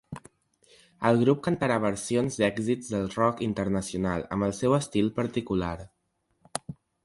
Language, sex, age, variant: Catalan, male, under 19, Central